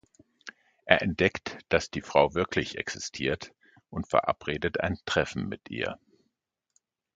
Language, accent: German, Deutschland Deutsch